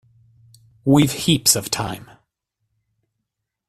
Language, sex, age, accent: English, male, 30-39, United States English